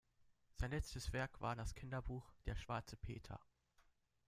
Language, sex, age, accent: German, male, under 19, Deutschland Deutsch